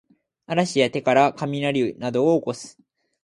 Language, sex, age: Japanese, male, 19-29